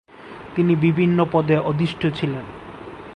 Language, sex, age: Bengali, male, 19-29